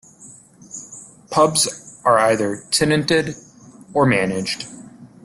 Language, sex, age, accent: English, male, 19-29, United States English